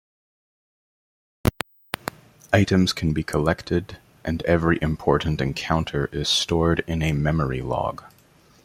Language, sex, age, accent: English, male, 30-39, Canadian English